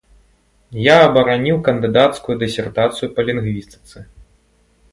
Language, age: Belarusian, 19-29